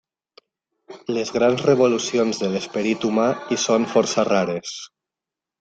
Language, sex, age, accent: Catalan, male, 19-29, valencià